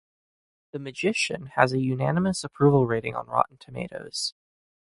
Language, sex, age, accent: English, male, 19-29, United States English